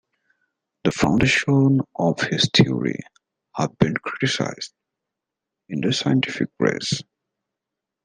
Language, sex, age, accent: English, male, 19-29, United States English